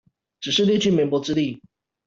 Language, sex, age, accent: Chinese, male, 30-39, 出生地：臺北市